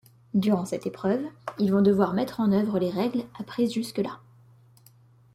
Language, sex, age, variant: French, female, 19-29, Français de métropole